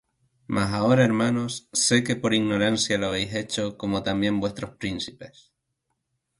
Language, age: Spanish, 19-29